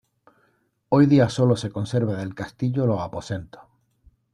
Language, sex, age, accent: Spanish, male, 50-59, España: Sur peninsular (Andalucia, Extremadura, Murcia)